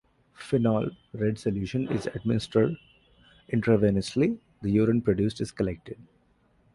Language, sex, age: English, male, 19-29